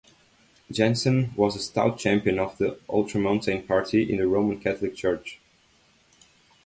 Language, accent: English, United States English